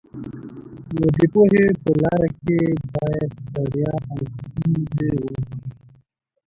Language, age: Pashto, 19-29